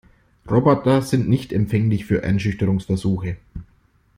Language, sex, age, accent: German, male, 40-49, Deutschland Deutsch